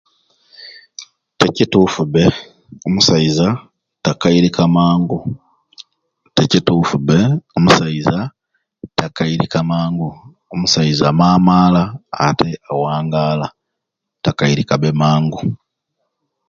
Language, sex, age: Ruuli, male, 30-39